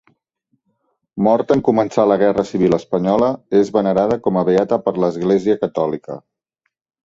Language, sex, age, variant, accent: Catalan, male, 40-49, Central, gironí